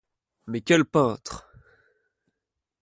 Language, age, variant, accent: French, under 19, Français d'Europe, Français de Belgique